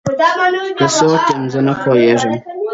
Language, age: Pashto, 19-29